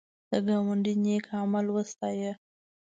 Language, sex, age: Pashto, female, 19-29